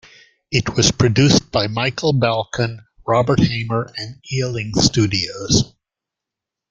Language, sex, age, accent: English, male, 60-69, United States English